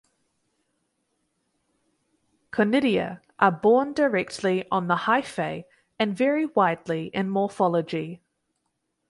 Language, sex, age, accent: English, female, 19-29, New Zealand English